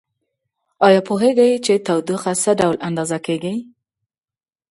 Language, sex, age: Pashto, female, 30-39